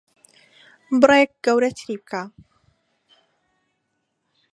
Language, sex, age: Central Kurdish, female, 19-29